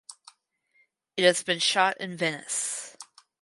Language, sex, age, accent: English, female, 19-29, United States English